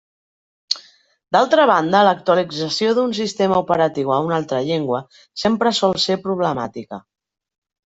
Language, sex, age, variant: Catalan, female, 40-49, Central